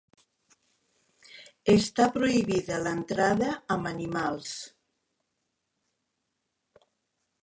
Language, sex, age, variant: Catalan, female, 60-69, Central